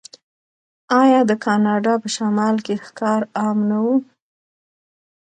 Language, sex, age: Pashto, female, 30-39